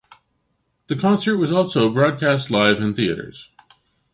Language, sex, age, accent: English, male, 50-59, Canadian English